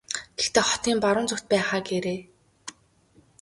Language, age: Mongolian, 19-29